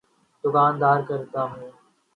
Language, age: Urdu, 19-29